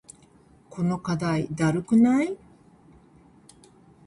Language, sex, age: Japanese, female, 60-69